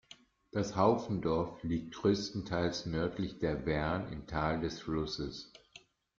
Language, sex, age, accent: German, male, 50-59, Deutschland Deutsch